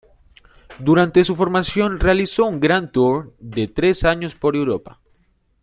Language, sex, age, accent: Spanish, male, 19-29, Caribe: Cuba, Venezuela, Puerto Rico, República Dominicana, Panamá, Colombia caribeña, México caribeño, Costa del golfo de México